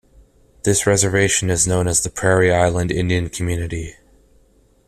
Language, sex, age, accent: English, male, 30-39, Canadian English